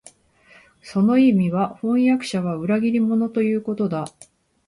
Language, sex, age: Japanese, female, 40-49